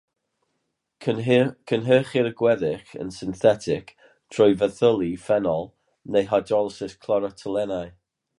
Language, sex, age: Welsh, male, 50-59